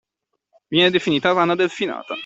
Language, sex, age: Italian, male, 19-29